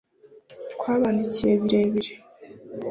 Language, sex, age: Kinyarwanda, female, 19-29